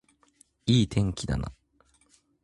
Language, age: Japanese, 19-29